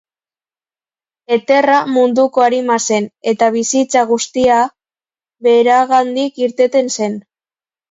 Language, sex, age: Basque, female, under 19